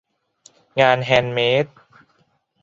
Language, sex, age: Thai, male, 19-29